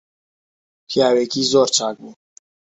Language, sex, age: Central Kurdish, male, 19-29